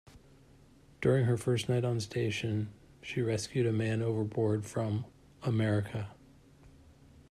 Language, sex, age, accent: English, male, 40-49, United States English